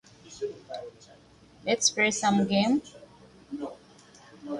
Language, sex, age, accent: English, female, 19-29, United States English